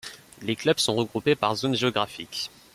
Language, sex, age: French, male, under 19